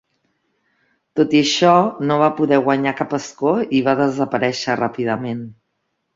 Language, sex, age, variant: Catalan, female, 40-49, Central